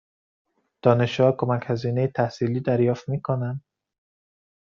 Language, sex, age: Persian, male, 19-29